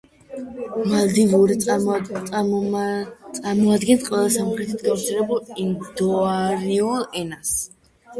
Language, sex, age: Georgian, female, under 19